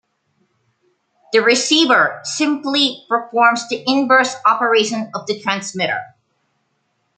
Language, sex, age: English, male, 19-29